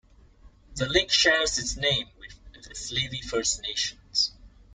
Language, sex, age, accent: English, male, 19-29, Singaporean English